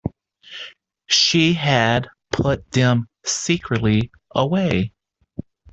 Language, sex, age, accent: English, male, 30-39, United States English